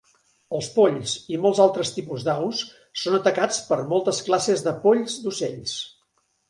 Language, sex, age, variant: Catalan, male, 60-69, Central